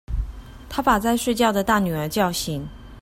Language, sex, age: Chinese, female, 30-39